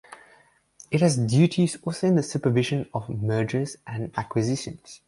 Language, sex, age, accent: English, male, under 19, Southern African (South Africa, Zimbabwe, Namibia)